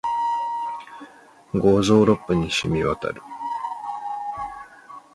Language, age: Chinese, 19-29